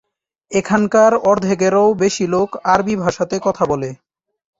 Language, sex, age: Bengali, male, 19-29